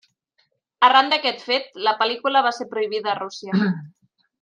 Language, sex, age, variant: Catalan, female, 30-39, Central